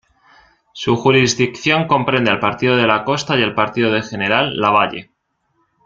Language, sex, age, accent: Spanish, male, 19-29, España: Centro-Sur peninsular (Madrid, Toledo, Castilla-La Mancha)